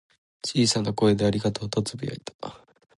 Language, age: Japanese, 19-29